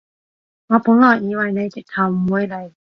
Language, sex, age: Cantonese, female, 19-29